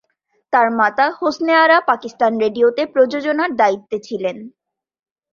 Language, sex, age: Bengali, female, 19-29